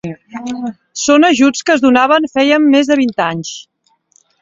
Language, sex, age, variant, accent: Catalan, female, 40-49, Central, central; Oriental